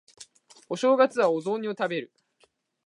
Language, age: Japanese, 19-29